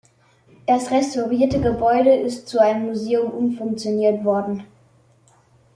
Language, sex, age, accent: German, male, under 19, Deutschland Deutsch